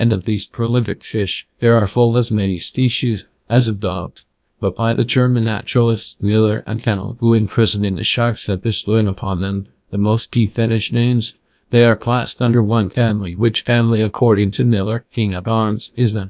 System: TTS, GlowTTS